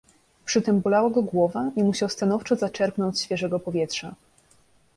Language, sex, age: Polish, female, 19-29